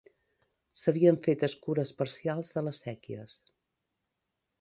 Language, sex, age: Catalan, female, 50-59